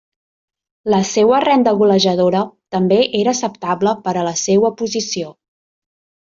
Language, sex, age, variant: Catalan, female, 30-39, Central